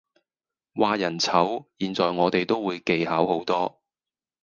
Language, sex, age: Cantonese, male, 30-39